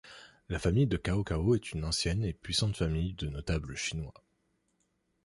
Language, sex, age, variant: French, male, 19-29, Français de métropole